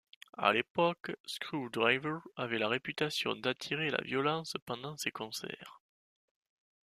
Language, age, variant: French, 19-29, Français de métropole